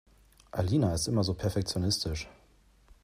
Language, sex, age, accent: German, male, 30-39, Deutschland Deutsch